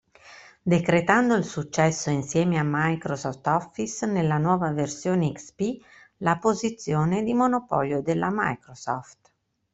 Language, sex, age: Italian, female, 40-49